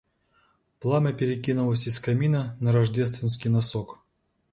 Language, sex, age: Russian, male, 40-49